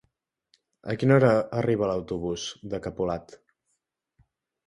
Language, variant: Catalan, Central